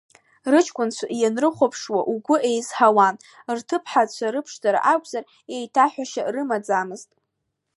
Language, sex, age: Abkhazian, female, under 19